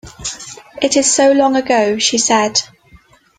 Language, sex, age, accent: English, female, 19-29, England English